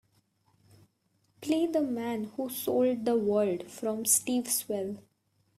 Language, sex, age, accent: English, female, 19-29, India and South Asia (India, Pakistan, Sri Lanka)